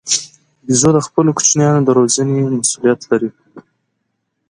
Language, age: Pashto, 19-29